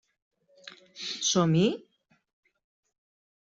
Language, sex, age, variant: Catalan, female, 40-49, Central